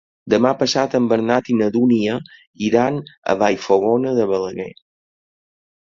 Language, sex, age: Catalan, male, 50-59